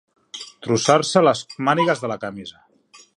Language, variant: Catalan, Central